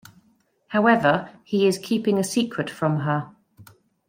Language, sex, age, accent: English, female, 50-59, England English